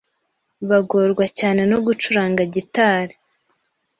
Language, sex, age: Kinyarwanda, female, 19-29